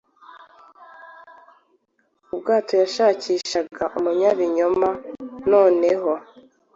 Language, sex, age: Kinyarwanda, female, 19-29